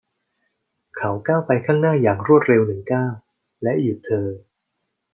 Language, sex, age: Thai, male, 40-49